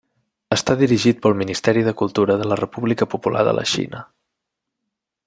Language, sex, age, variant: Catalan, male, 19-29, Septentrional